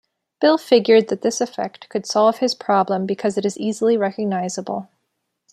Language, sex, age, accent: English, female, 19-29, United States English